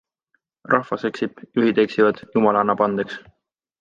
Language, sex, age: Estonian, male, 19-29